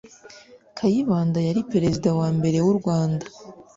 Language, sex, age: Kinyarwanda, female, 19-29